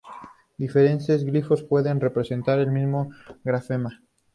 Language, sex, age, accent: Spanish, male, 19-29, México